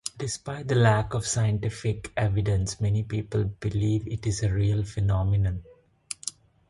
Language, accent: English, India and South Asia (India, Pakistan, Sri Lanka)